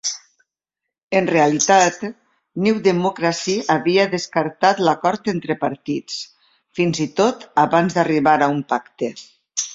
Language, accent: Catalan, valencià